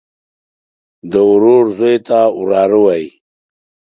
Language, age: Pashto, 50-59